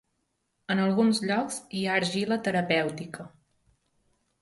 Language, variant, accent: Catalan, Central, central